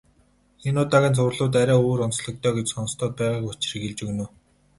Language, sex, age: Mongolian, male, 19-29